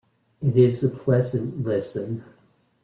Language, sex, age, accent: English, male, 50-59, United States English